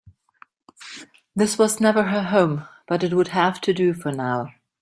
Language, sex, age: English, female, 40-49